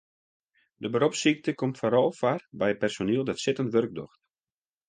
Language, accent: Western Frisian, Klaaifrysk